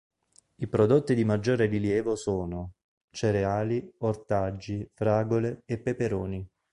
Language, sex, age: Italian, male, 30-39